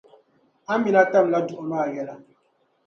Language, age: Dagbani, 19-29